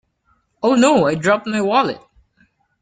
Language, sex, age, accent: English, male, 19-29, Filipino